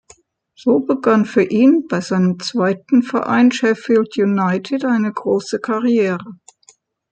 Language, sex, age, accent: German, female, 60-69, Deutschland Deutsch